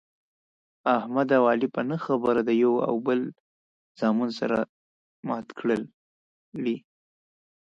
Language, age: Pashto, 19-29